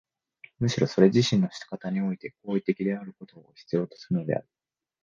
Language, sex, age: Japanese, male, 19-29